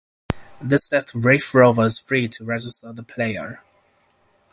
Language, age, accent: English, 19-29, United States English